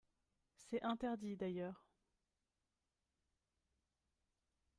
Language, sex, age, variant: French, female, 19-29, Français de métropole